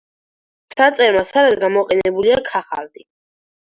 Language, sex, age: Georgian, female, under 19